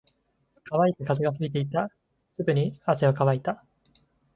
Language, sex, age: Japanese, male, 19-29